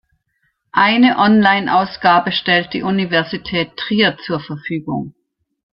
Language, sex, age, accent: German, female, 60-69, Deutschland Deutsch